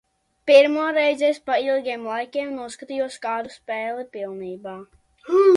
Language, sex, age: Latvian, female, under 19